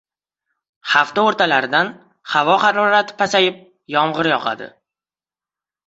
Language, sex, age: Uzbek, female, 30-39